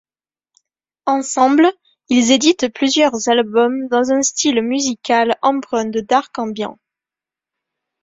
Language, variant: French, Français de métropole